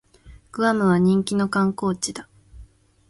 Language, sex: Japanese, female